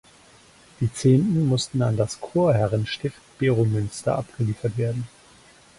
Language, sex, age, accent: German, male, 40-49, Deutschland Deutsch